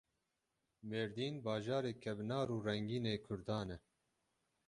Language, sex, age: Kurdish, male, 30-39